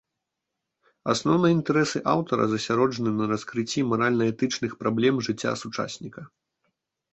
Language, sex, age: Belarusian, male, 19-29